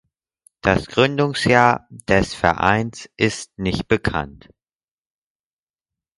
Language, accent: German, Deutschland Deutsch